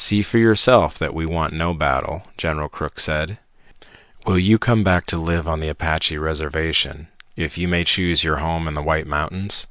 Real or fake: real